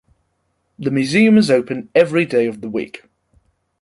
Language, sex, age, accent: English, male, under 19, England English